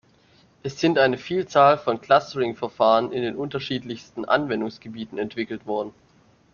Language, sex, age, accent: German, male, under 19, Deutschland Deutsch